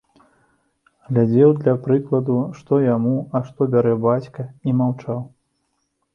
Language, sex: Belarusian, male